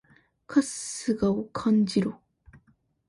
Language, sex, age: Japanese, female, 19-29